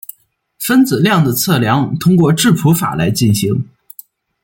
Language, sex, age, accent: Chinese, male, 19-29, 出生地：山西省